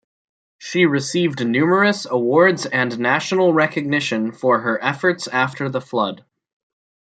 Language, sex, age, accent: English, male, under 19, United States English